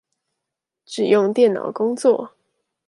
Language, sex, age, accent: Chinese, female, 19-29, 出生地：臺北市